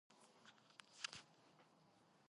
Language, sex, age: Georgian, female, 19-29